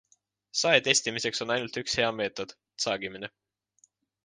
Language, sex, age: Estonian, male, 19-29